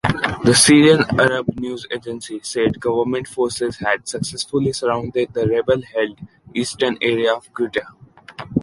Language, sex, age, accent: English, male, 19-29, India and South Asia (India, Pakistan, Sri Lanka)